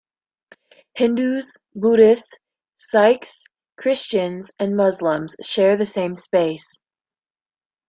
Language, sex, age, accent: English, female, under 19, United States English